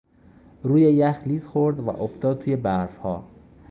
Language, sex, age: Persian, male, 19-29